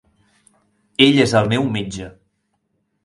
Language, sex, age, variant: Catalan, male, 19-29, Central